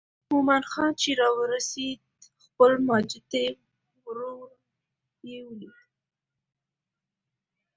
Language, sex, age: Pashto, female, under 19